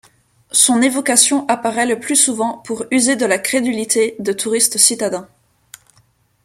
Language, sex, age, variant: French, female, 19-29, Français de métropole